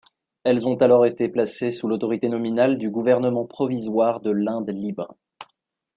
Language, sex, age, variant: French, male, 19-29, Français de métropole